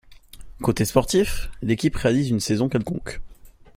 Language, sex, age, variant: French, male, under 19, Français de métropole